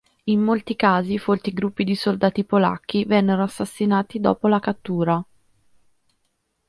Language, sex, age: Italian, female, 30-39